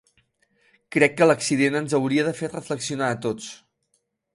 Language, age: Catalan, 30-39